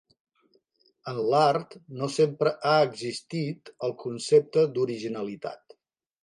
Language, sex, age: Catalan, male, 50-59